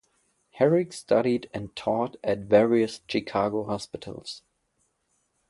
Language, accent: English, German